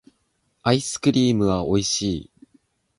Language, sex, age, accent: Japanese, male, 19-29, 標準語